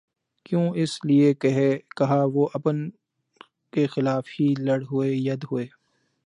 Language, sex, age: Urdu, male, 19-29